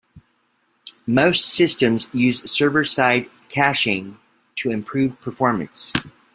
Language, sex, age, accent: English, male, 50-59, United States English